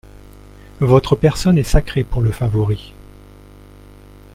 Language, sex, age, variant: French, female, under 19, Français de métropole